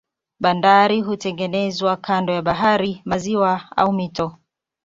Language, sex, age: Swahili, female, 30-39